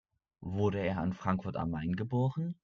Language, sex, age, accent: German, male, under 19, Deutschland Deutsch